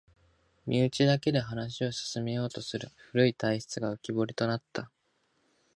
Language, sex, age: Japanese, male, under 19